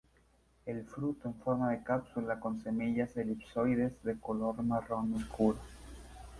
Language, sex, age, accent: Spanish, male, 19-29, México